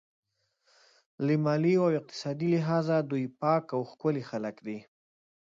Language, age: Pashto, 30-39